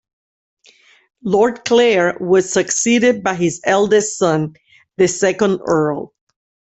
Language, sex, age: English, female, 60-69